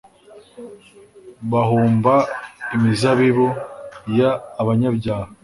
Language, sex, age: Kinyarwanda, male, 19-29